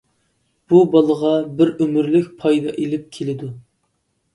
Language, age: Uyghur, 19-29